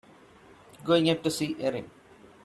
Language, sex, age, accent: English, male, 19-29, India and South Asia (India, Pakistan, Sri Lanka)